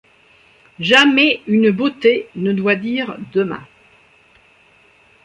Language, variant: French, Français de métropole